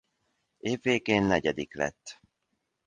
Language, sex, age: Hungarian, male, 40-49